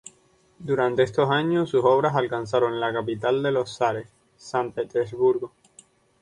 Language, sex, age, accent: Spanish, male, 19-29, España: Islas Canarias